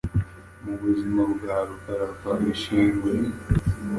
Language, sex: Kinyarwanda, male